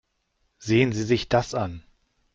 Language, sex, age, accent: German, male, 40-49, Deutschland Deutsch